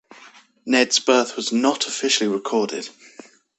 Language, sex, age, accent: English, male, under 19, England English